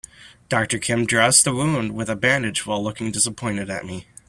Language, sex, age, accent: English, male, 19-29, United States English